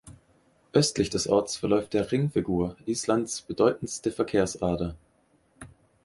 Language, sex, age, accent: German, male, 30-39, Deutschland Deutsch